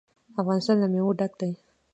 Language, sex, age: Pashto, female, 19-29